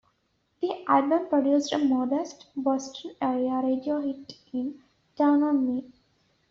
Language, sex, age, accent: English, female, 19-29, England English